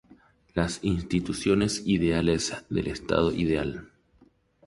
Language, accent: Spanish, Rioplatense: Argentina, Uruguay, este de Bolivia, Paraguay